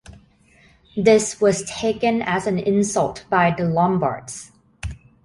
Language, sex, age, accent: English, female, 19-29, United States English